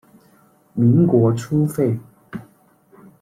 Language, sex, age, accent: Chinese, male, 19-29, 出生地：四川省